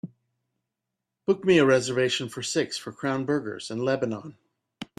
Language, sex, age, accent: English, male, 40-49, United States English